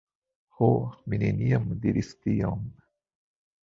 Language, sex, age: Esperanto, male, 50-59